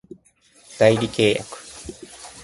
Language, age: Japanese, 19-29